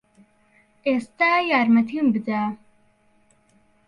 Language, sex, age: Central Kurdish, male, 40-49